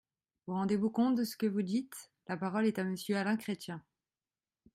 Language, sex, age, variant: French, female, 19-29, Français de métropole